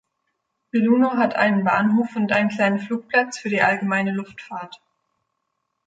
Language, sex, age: German, female, 19-29